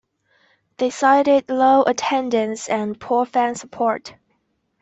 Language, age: English, 19-29